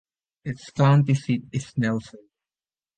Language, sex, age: English, male, 19-29